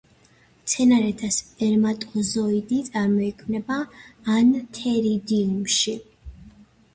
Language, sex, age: Georgian, female, 19-29